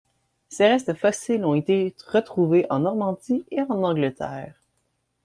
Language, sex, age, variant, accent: French, male, 19-29, Français d'Amérique du Nord, Français du Canada